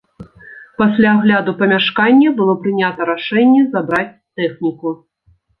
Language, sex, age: Belarusian, female, 40-49